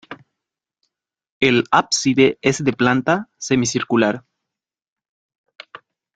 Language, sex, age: Spanish, male, 19-29